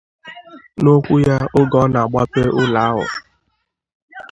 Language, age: Igbo, 30-39